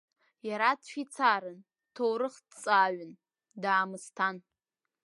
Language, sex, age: Abkhazian, female, under 19